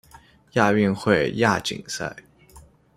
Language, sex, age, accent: Chinese, male, under 19, 出生地：浙江省